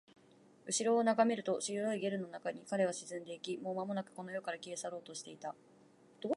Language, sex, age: Japanese, female, 19-29